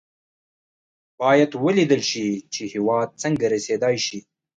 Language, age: Pashto, 19-29